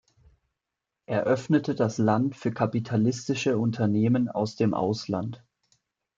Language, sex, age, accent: German, male, 19-29, Deutschland Deutsch